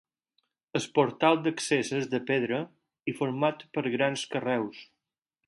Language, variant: Catalan, Balear